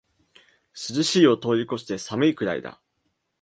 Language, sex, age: Japanese, male, 19-29